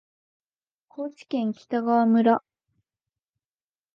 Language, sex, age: Japanese, female, 19-29